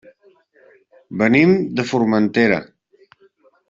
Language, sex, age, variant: Catalan, male, 40-49, Central